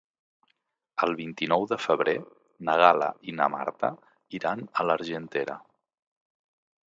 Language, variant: Catalan, Central